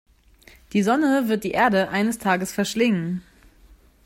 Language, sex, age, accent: German, female, 19-29, Deutschland Deutsch